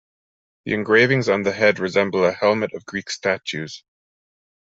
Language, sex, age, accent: English, male, 30-39, Canadian English